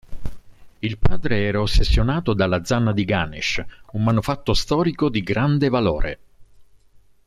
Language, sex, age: Italian, male, 60-69